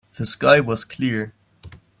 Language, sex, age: English, male, 19-29